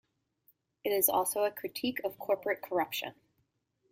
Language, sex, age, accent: English, female, 30-39, United States English